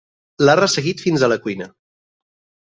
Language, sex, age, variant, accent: Catalan, male, 30-39, Central, Barcelona